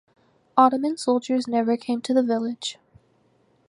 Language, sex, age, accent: English, female, 19-29, United States English